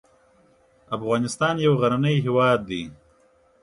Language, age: Pashto, 30-39